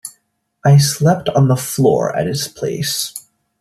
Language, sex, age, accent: English, male, under 19, United States English